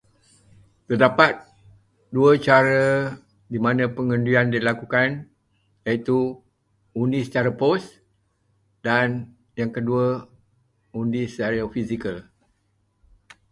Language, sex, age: Malay, male, 70-79